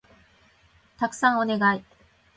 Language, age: Japanese, 50-59